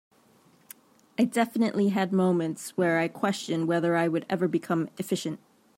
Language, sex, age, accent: English, female, 30-39, United States English